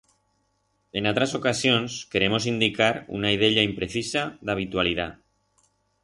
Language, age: Aragonese, 40-49